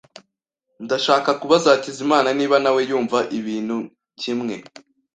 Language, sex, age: Kinyarwanda, male, 19-29